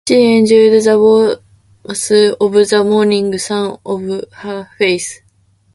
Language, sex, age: Japanese, female, 19-29